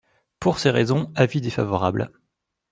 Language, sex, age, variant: French, male, 19-29, Français de métropole